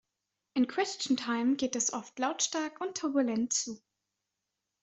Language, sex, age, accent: German, female, 19-29, Deutschland Deutsch